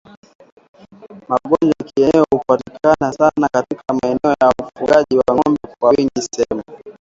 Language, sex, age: Swahili, male, 19-29